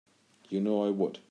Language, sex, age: English, male, 40-49